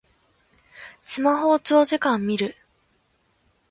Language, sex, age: Japanese, female, under 19